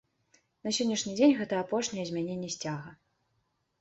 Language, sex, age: Belarusian, female, 19-29